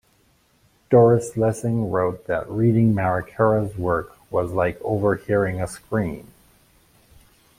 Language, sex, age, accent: English, male, 50-59, United States English